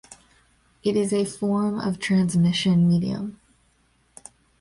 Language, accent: English, United States English